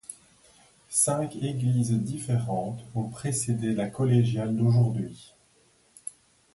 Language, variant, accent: French, Français d'Europe, Français de Belgique